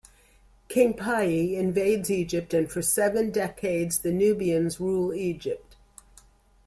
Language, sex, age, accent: English, female, 60-69, United States English